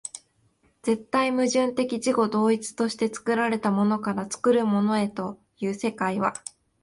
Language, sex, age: Japanese, female, 19-29